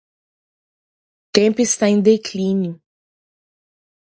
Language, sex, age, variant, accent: Portuguese, female, 30-39, Portuguese (Brasil), Mineiro